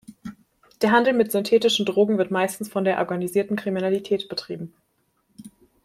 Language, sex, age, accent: German, female, 19-29, Deutschland Deutsch